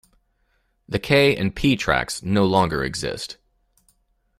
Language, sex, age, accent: English, male, 40-49, United States English